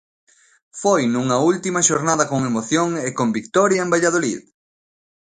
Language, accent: Galician, Normativo (estándar)